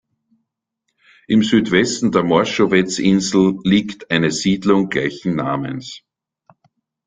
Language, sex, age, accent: German, male, 50-59, Österreichisches Deutsch